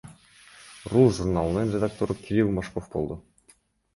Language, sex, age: Kyrgyz, male, under 19